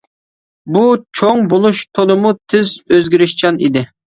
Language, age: Uyghur, 19-29